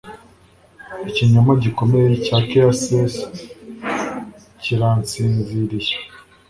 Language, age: Kinyarwanda, 19-29